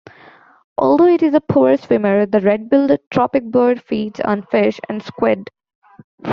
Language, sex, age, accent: English, female, 19-29, United States English